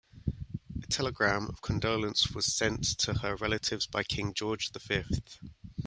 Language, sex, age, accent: English, male, 30-39, England English